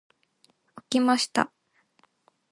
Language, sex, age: Japanese, female, 19-29